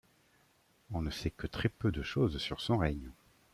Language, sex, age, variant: French, male, 50-59, Français de métropole